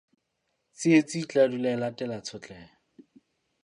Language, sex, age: Southern Sotho, male, 30-39